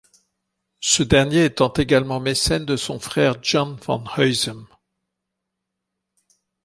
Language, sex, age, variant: French, male, 60-69, Français de métropole